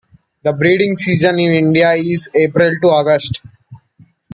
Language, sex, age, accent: English, male, under 19, India and South Asia (India, Pakistan, Sri Lanka)